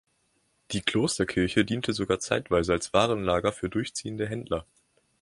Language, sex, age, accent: German, male, 19-29, Deutschland Deutsch